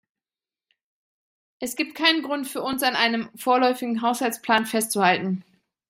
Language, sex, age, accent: German, female, 30-39, Deutschland Deutsch